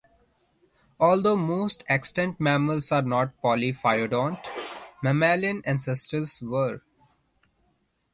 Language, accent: English, India and South Asia (India, Pakistan, Sri Lanka)